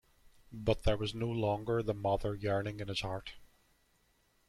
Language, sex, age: English, male, 30-39